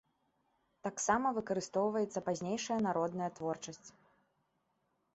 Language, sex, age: Belarusian, female, 19-29